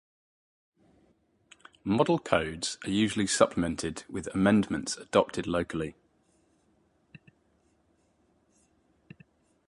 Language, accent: English, England English